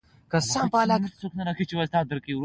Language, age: Pashto, under 19